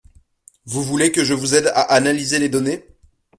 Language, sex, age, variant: French, male, 19-29, Français de métropole